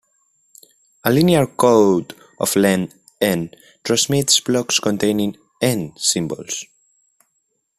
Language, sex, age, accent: English, male, under 19, Canadian English